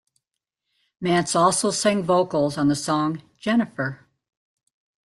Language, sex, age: English, female, 70-79